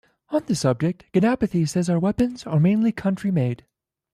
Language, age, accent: English, 19-29, United States English